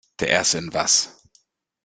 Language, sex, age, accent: German, male, 30-39, Deutschland Deutsch